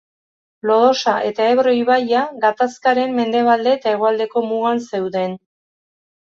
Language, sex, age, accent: Basque, female, 50-59, Mendebalekoa (Araba, Bizkaia, Gipuzkoako mendebaleko herri batzuk)